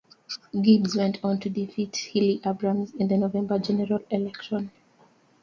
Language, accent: English, England English